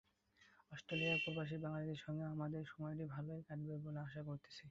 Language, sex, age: Bengali, male, under 19